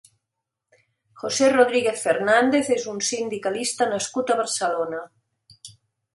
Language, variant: Catalan, Central